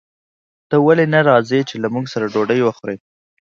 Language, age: Pashto, 19-29